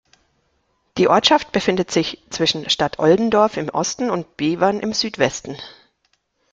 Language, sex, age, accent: German, female, 40-49, Deutschland Deutsch